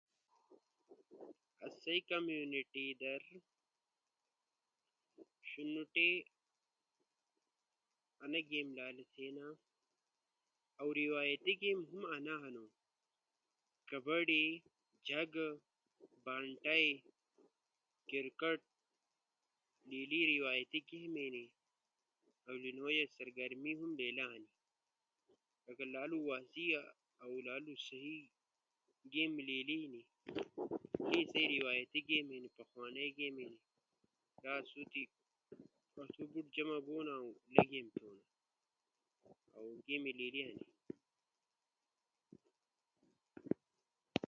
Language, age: Ushojo, under 19